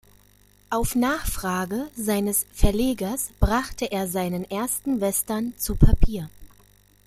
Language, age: German, 30-39